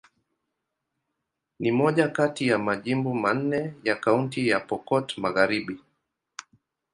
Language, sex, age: Swahili, male, 30-39